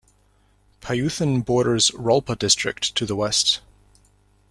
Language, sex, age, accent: English, male, 19-29, United States English